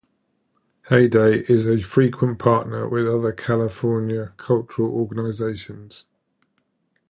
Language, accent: English, England English